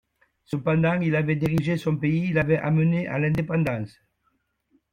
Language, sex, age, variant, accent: French, male, 70-79, Français d'Amérique du Nord, Français du Canada